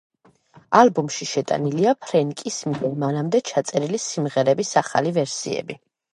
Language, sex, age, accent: Georgian, female, 19-29, ჩვეულებრივი